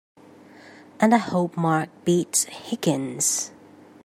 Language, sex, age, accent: English, female, 19-29, England English